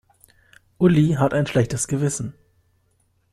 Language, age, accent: German, 19-29, Deutschland Deutsch